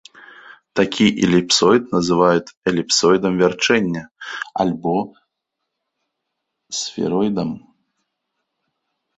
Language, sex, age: Belarusian, male, 30-39